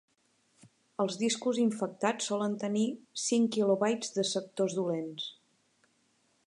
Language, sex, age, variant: Catalan, female, 40-49, Central